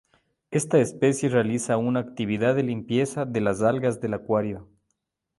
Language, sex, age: Spanish, male, 40-49